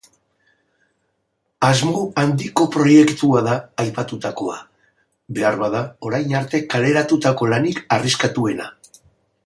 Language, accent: Basque, Mendebalekoa (Araba, Bizkaia, Gipuzkoako mendebaleko herri batzuk)